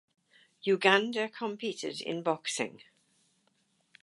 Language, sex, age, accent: English, female, 80-89, England English